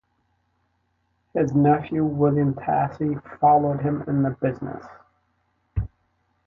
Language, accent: English, United States English